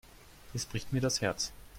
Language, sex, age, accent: German, male, under 19, Deutschland Deutsch